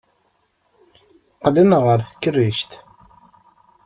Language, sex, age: Kabyle, male, 19-29